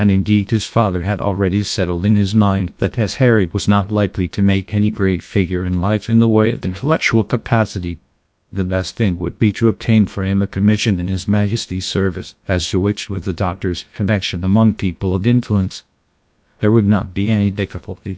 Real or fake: fake